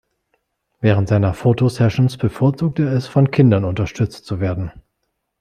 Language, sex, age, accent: German, male, 40-49, Deutschland Deutsch